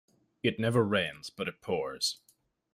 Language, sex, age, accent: English, male, 19-29, Canadian English